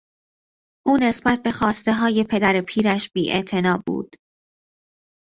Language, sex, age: Persian, female, 19-29